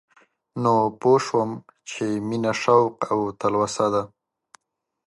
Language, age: Pashto, 19-29